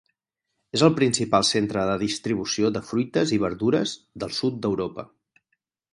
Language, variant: Catalan, Central